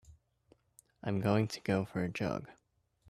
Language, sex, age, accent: English, male, 19-29, United States English